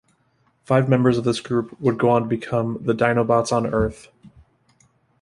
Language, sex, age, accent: English, male, 30-39, United States English